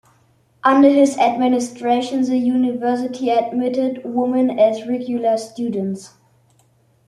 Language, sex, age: English, male, under 19